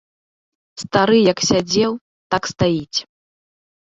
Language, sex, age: Belarusian, female, 30-39